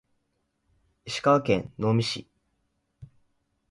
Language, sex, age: Japanese, male, 19-29